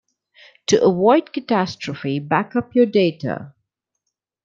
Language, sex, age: English, female, under 19